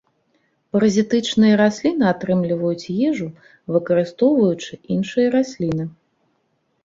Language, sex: Belarusian, female